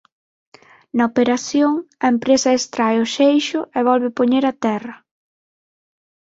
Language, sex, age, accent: Galician, female, 19-29, Atlántico (seseo e gheada); Normativo (estándar)